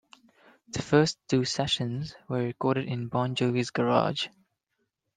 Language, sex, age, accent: English, male, 19-29, United States English